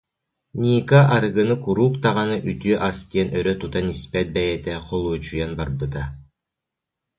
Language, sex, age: Yakut, male, 19-29